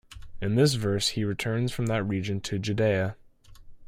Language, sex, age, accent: English, male, under 19, United States English